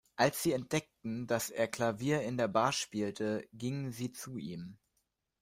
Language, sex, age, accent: German, male, under 19, Deutschland Deutsch